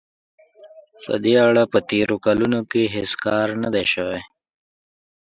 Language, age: Pashto, 19-29